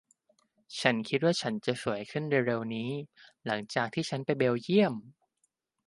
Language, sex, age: Thai, male, 19-29